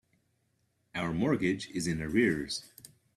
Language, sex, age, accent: English, male, 40-49, United States English